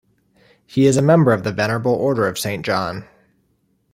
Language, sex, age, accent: English, male, 30-39, United States English